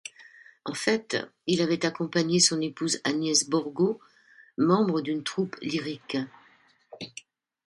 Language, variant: French, Français de métropole